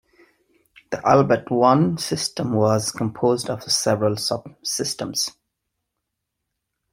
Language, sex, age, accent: English, male, 30-39, England English